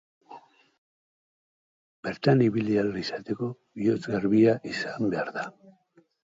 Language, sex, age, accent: Basque, male, 60-69, Mendebalekoa (Araba, Bizkaia, Gipuzkoako mendebaleko herri batzuk)